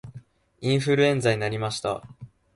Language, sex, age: Japanese, male, 19-29